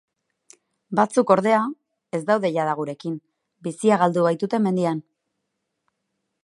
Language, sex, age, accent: Basque, female, 30-39, Erdialdekoa edo Nafarra (Gipuzkoa, Nafarroa)